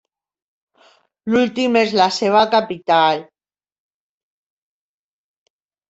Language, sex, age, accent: Catalan, female, 60-69, valencià